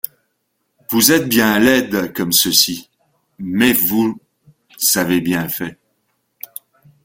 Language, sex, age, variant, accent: French, male, 60-69, Français d'Amérique du Nord, Français du Canada